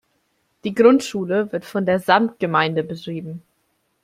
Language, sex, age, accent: German, female, under 19, Deutschland Deutsch